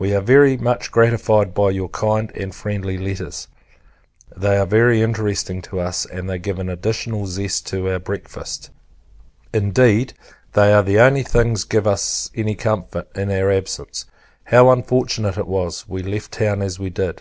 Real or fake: real